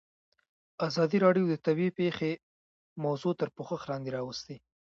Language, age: Pashto, 19-29